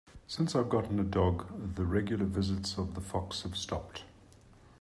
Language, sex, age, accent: English, male, 50-59, Southern African (South Africa, Zimbabwe, Namibia)